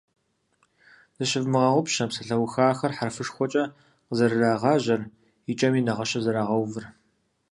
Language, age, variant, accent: Kabardian, 19-29, Адыгэбзэ (Къэбэрдей, Кирил, псоми зэдай), Джылэхъстэней (Gilahsteney)